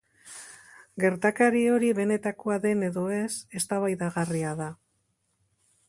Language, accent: Basque, Mendebalekoa (Araba, Bizkaia, Gipuzkoako mendebaleko herri batzuk)